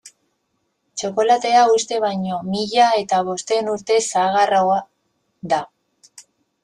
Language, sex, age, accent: Basque, female, 30-39, Mendebalekoa (Araba, Bizkaia, Gipuzkoako mendebaleko herri batzuk)